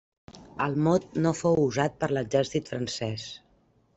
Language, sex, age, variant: Catalan, female, 50-59, Central